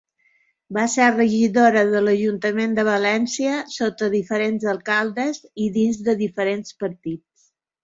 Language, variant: Catalan, Balear